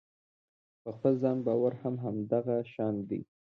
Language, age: Pashto, 19-29